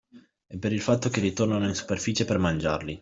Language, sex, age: Italian, male, 19-29